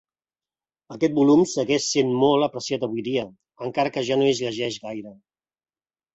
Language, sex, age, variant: Catalan, male, 40-49, Central